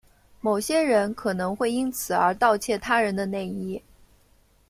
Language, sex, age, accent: Chinese, female, 30-39, 出生地：上海市